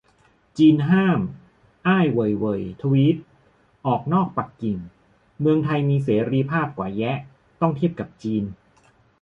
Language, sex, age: Thai, male, 40-49